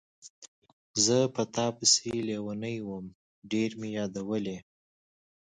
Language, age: Pashto, 19-29